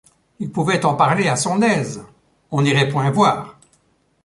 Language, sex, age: French, male, 70-79